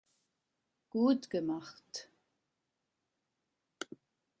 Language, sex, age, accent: German, female, 60-69, Schweizerdeutsch